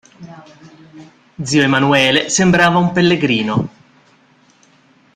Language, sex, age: Italian, male, 30-39